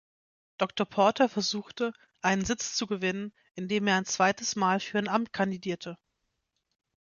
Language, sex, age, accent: German, female, 19-29, Deutschland Deutsch